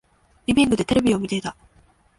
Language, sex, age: Japanese, female, 19-29